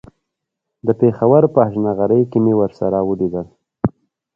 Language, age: Pashto, 19-29